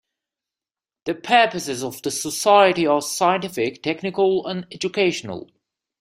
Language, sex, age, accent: English, male, 30-39, United States English